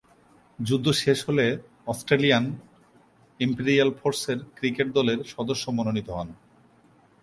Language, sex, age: Bengali, male, 30-39